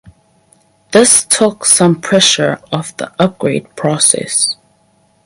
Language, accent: English, New Zealand English